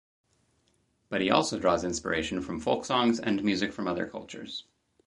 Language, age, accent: English, 30-39, United States English